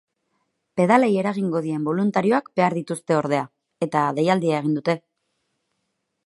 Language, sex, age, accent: Basque, female, 30-39, Erdialdekoa edo Nafarra (Gipuzkoa, Nafarroa)